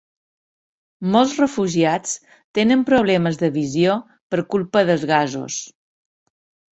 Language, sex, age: Catalan, female, 50-59